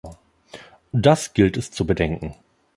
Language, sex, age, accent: German, male, 30-39, Deutschland Deutsch